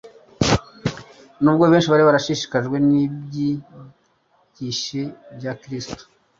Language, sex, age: Kinyarwanda, male, 40-49